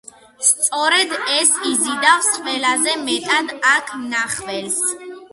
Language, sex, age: Georgian, female, under 19